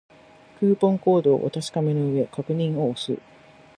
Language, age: Japanese, 60-69